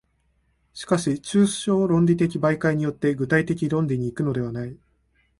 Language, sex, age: Japanese, male, 19-29